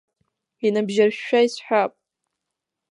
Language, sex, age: Abkhazian, female, under 19